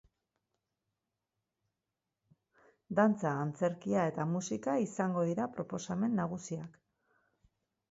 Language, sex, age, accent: Basque, female, 50-59, Mendebalekoa (Araba, Bizkaia, Gipuzkoako mendebaleko herri batzuk)